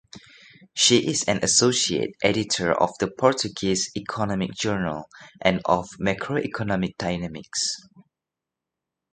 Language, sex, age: English, male, 19-29